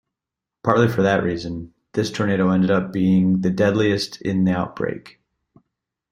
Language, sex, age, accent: English, male, 30-39, United States English